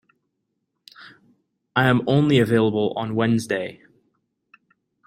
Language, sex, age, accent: English, male, 19-29, United States English